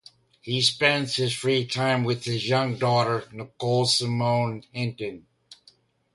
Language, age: English, 60-69